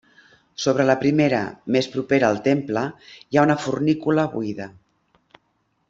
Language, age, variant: Catalan, 60-69, Central